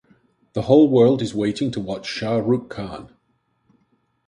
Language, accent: English, England English